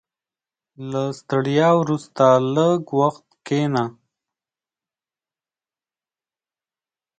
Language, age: Pashto, 19-29